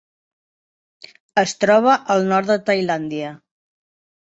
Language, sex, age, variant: Catalan, female, 30-39, Septentrional